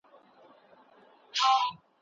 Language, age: Pashto, 30-39